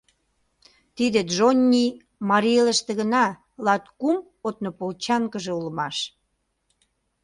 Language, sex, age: Mari, female, 40-49